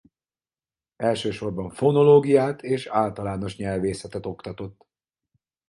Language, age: Hungarian, 40-49